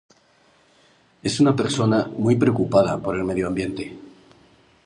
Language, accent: Spanish, España: Norte peninsular (Asturias, Castilla y León, Cantabria, País Vasco, Navarra, Aragón, La Rioja, Guadalajara, Cuenca)